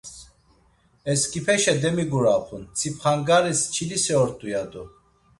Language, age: Laz, 40-49